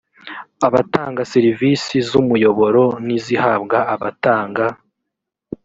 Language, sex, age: Kinyarwanda, male, 19-29